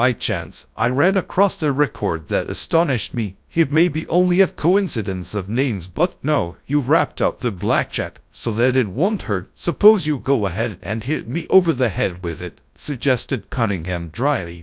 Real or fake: fake